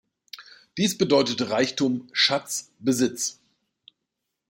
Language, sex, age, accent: German, male, 50-59, Deutschland Deutsch